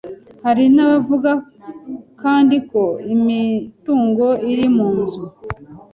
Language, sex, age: Kinyarwanda, female, 30-39